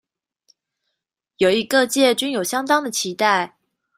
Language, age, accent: Chinese, 19-29, 出生地：臺北市